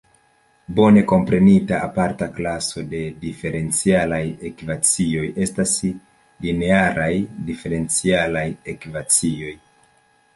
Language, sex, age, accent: Esperanto, male, 30-39, Internacia